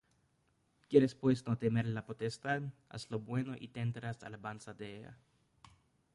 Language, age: Spanish, 19-29